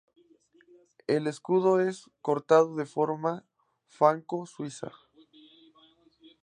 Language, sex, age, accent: Spanish, male, 19-29, México